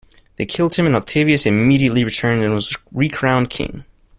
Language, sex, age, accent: English, male, 19-29, United States English